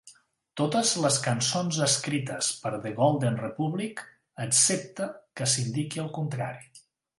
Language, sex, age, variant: Catalan, male, 40-49, Central